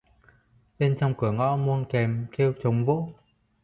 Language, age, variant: Vietnamese, 30-39, Hà Nội